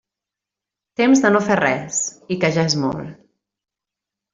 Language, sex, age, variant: Catalan, female, 30-39, Central